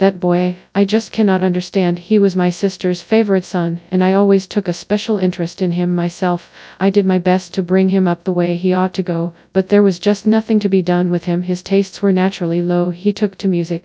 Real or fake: fake